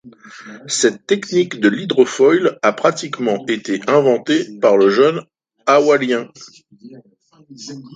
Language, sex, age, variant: French, male, 60-69, Français de métropole